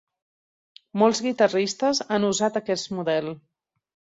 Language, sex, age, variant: Catalan, female, 50-59, Central